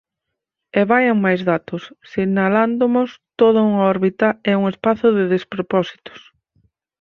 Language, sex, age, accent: Galician, female, 30-39, Oriental (común en zona oriental)